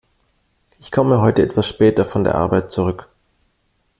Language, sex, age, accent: German, male, 40-49, Deutschland Deutsch